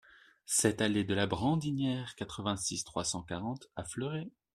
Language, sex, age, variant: French, male, 30-39, Français de métropole